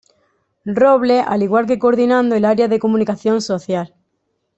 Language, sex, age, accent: Spanish, female, 19-29, España: Sur peninsular (Andalucia, Extremadura, Murcia)